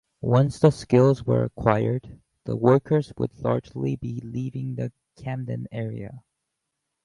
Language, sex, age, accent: English, male, 30-39, United States English